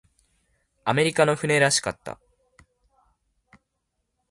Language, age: Japanese, 19-29